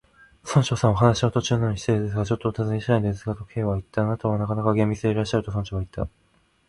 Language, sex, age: Japanese, male, 19-29